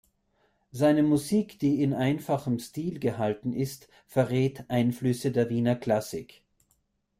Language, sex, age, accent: German, male, 40-49, Österreichisches Deutsch